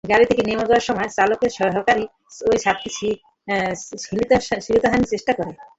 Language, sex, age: Bengali, female, 50-59